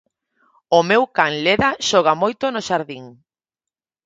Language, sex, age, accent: Galician, female, 40-49, Normativo (estándar)